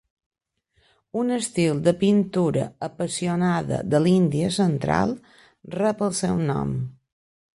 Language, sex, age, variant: Catalan, female, 50-59, Balear